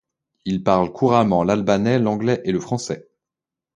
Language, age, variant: French, 30-39, Français de métropole